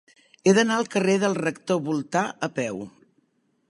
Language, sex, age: Catalan, female, 60-69